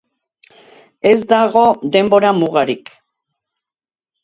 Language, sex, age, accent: Basque, female, 70-79, Erdialdekoa edo Nafarra (Gipuzkoa, Nafarroa)